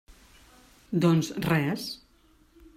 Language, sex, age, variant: Catalan, female, 40-49, Central